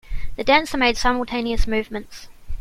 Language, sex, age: English, female, 19-29